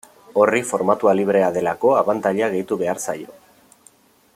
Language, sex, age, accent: Basque, male, 30-39, Erdialdekoa edo Nafarra (Gipuzkoa, Nafarroa)